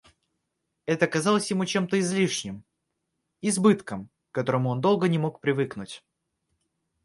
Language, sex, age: Russian, male, under 19